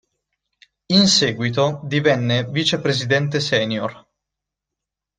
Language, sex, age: Italian, male, 19-29